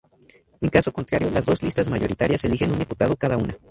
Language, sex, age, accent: Spanish, male, 19-29, México